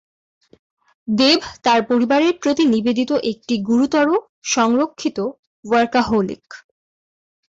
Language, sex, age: Bengali, female, under 19